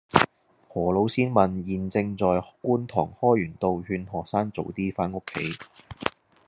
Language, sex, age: Cantonese, male, 19-29